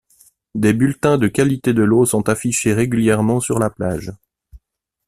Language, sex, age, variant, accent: French, male, 40-49, Français d'Europe, Français de Suisse